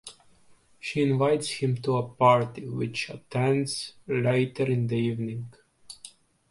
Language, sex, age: English, male, 19-29